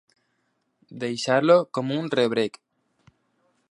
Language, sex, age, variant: Catalan, male, under 19, Alacantí